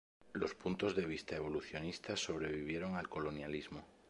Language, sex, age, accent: Spanish, male, 30-39, España: Sur peninsular (Andalucia, Extremadura, Murcia)